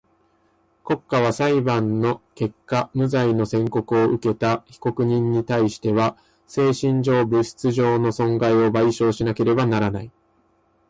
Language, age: Japanese, 19-29